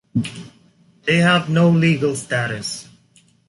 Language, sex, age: English, male, 19-29